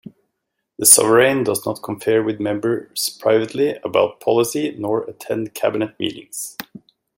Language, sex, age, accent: English, male, 40-49, United States English